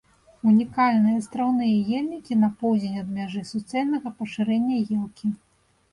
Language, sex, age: Belarusian, female, 30-39